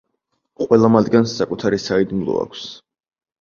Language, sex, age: Georgian, male, 19-29